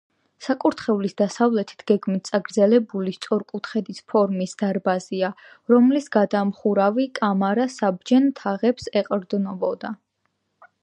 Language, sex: Georgian, female